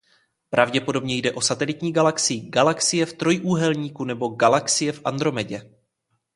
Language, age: Czech, 19-29